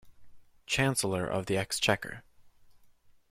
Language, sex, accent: English, male, United States English